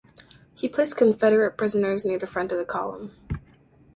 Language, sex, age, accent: English, female, 19-29, United States English